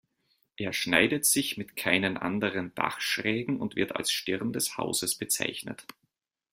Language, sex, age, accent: German, male, 30-39, Österreichisches Deutsch